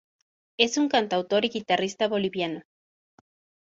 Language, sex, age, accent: Spanish, female, 19-29, México